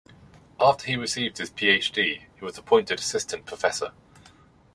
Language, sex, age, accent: English, male, 30-39, England English